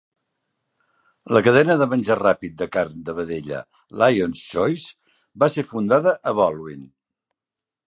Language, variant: Catalan, Central